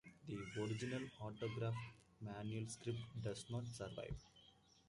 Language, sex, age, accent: English, male, 19-29, United States English